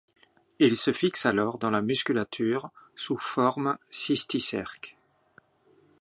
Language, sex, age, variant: French, male, 40-49, Français de métropole